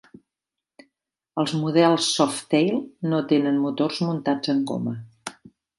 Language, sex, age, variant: Catalan, female, 60-69, Central